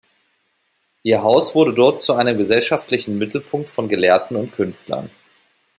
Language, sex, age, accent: German, male, 30-39, Deutschland Deutsch